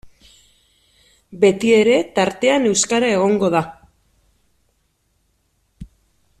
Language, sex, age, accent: Basque, female, 40-49, Mendebalekoa (Araba, Bizkaia, Gipuzkoako mendebaleko herri batzuk)